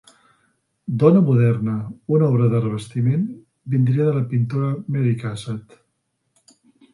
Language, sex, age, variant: Catalan, male, 50-59, Central